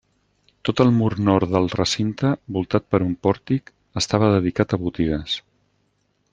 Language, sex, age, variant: Catalan, male, 60-69, Central